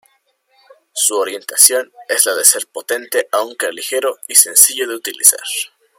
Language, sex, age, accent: Spanish, male, under 19, España: Centro-Sur peninsular (Madrid, Toledo, Castilla-La Mancha)